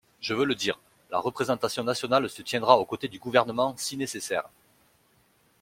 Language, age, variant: French, 30-39, Français de métropole